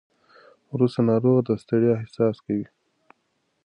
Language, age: Pashto, 30-39